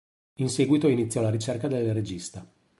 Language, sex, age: Italian, male, 40-49